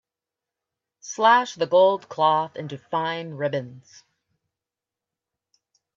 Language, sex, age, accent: English, female, 50-59, Canadian English